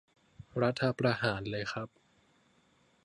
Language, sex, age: Thai, male, under 19